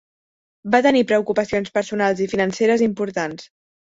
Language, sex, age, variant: Catalan, female, under 19, Central